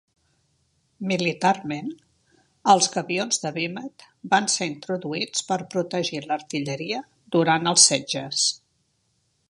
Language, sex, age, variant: Catalan, female, 70-79, Central